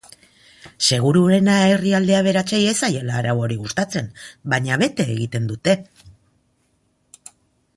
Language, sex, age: Basque, female, 50-59